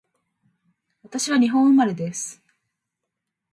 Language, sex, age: Japanese, female, 19-29